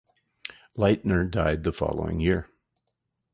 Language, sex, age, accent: English, male, 50-59, United States English